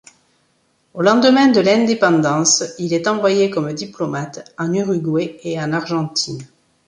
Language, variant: French, Français de métropole